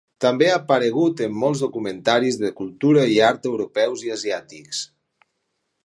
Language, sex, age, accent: Catalan, male, 40-49, valencià